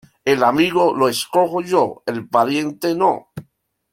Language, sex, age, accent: Spanish, male, 50-59, Caribe: Cuba, Venezuela, Puerto Rico, República Dominicana, Panamá, Colombia caribeña, México caribeño, Costa del golfo de México